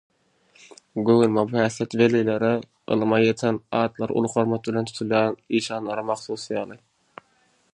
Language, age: Turkmen, 19-29